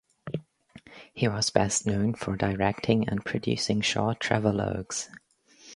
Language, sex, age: English, female, under 19